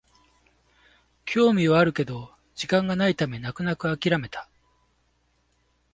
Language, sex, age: Japanese, male, 50-59